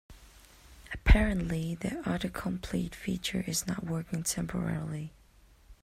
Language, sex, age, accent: English, female, under 19, United States English